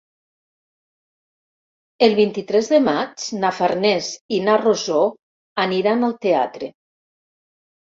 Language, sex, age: Catalan, female, 60-69